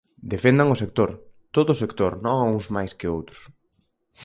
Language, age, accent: Galician, 19-29, Oriental (común en zona oriental)